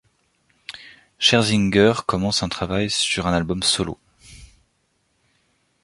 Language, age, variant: French, 30-39, Français de métropole